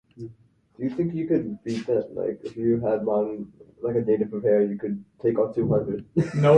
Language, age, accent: English, 19-29, United States English